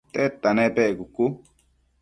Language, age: Matsés, 19-29